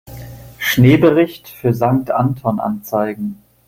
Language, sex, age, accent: German, male, 30-39, Deutschland Deutsch